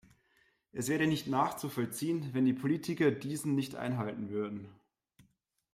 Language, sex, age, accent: German, male, 30-39, Deutschland Deutsch